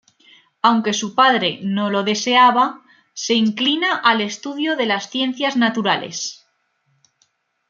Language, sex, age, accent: Spanish, female, 19-29, España: Norte peninsular (Asturias, Castilla y León, Cantabria, País Vasco, Navarra, Aragón, La Rioja, Guadalajara, Cuenca)